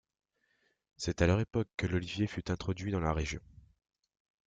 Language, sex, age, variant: French, male, 19-29, Français de métropole